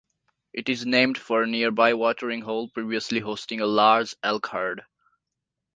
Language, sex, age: English, male, 19-29